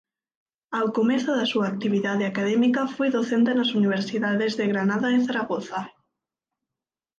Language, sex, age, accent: Galician, female, 19-29, Oriental (común en zona oriental); Neofalante